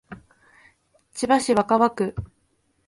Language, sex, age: Japanese, female, 19-29